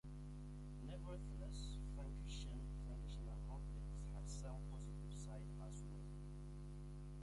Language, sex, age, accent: English, male, 19-29, United States English